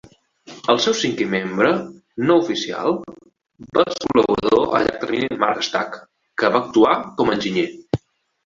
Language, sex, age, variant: Catalan, male, 19-29, Nord-Occidental